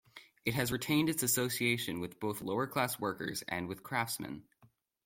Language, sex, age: English, male, under 19